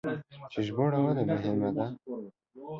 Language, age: Pashto, under 19